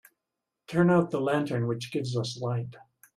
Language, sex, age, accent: English, male, 70-79, United States English